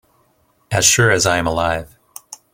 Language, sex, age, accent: English, male, 19-29, United States English